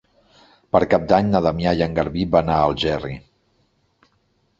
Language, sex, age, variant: Catalan, male, 40-49, Central